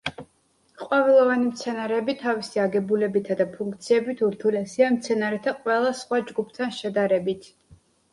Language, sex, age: Georgian, female, 19-29